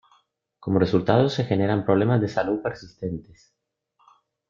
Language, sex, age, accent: Spanish, male, 40-49, España: Islas Canarias